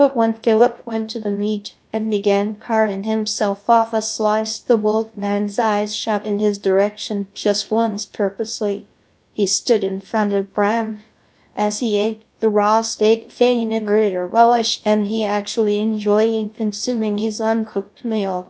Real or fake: fake